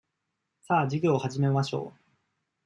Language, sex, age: Japanese, male, 19-29